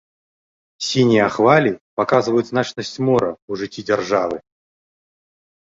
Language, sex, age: Belarusian, male, 30-39